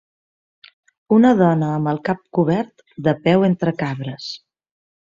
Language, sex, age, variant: Catalan, female, 30-39, Central